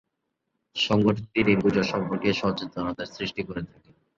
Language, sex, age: Bengali, male, 19-29